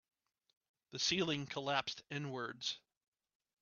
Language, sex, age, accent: English, male, 30-39, United States English